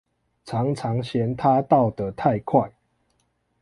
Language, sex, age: Chinese, male, 19-29